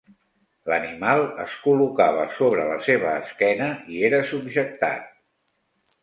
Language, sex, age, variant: Catalan, male, 60-69, Central